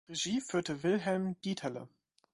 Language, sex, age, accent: German, male, 19-29, Deutschland Deutsch